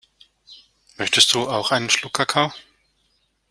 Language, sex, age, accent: German, male, 50-59, Deutschland Deutsch